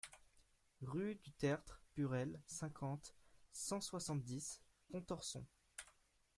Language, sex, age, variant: French, male, under 19, Français de métropole